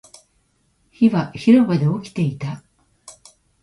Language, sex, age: Japanese, female, 50-59